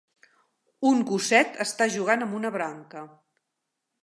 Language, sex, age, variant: Catalan, female, 50-59, Central